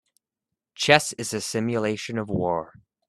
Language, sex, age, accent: English, male, 19-29, United States English